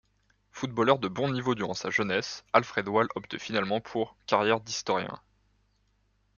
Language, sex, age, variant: French, male, 19-29, Français de métropole